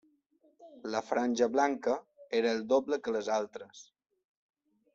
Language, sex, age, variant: Catalan, male, 40-49, Balear